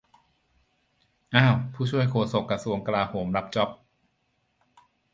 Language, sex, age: Thai, male, 40-49